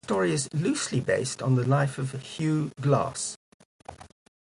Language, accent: English, England English